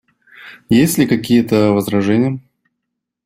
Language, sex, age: Russian, male, 19-29